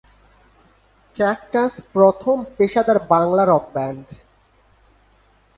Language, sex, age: Bengali, male, 19-29